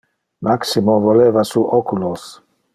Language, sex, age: Interlingua, male, 40-49